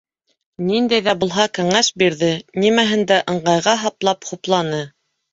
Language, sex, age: Bashkir, female, 30-39